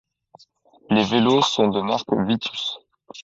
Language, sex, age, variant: French, male, 19-29, Français de métropole